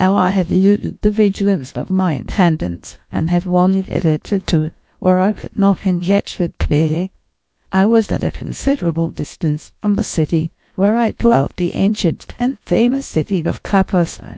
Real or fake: fake